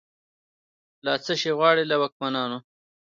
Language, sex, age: Pashto, male, 30-39